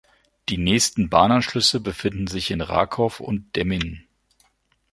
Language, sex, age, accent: German, male, 50-59, Deutschland Deutsch